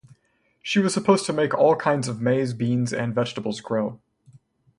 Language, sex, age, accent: English, male, 19-29, United States English